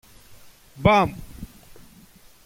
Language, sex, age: Greek, male, 30-39